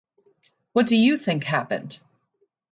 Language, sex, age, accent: English, female, 30-39, United States English